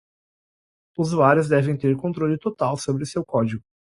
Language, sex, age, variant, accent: Portuguese, male, 19-29, Portuguese (Brasil), Gaucho